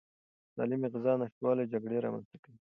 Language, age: Pashto, 19-29